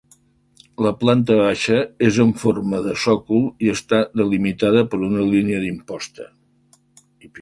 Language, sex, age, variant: Catalan, male, 70-79, Central